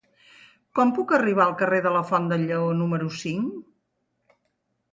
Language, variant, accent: Catalan, Central, central